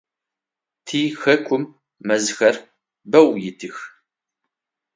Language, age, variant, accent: Adyghe, 40-49, Адыгабзэ (Кирил, пстэумэ зэдыряе), Бжъэдыгъу (Bjeduğ)